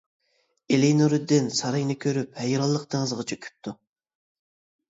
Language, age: Uyghur, 19-29